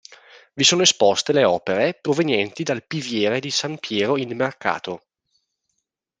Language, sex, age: Italian, male, 19-29